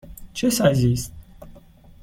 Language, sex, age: Persian, male, 19-29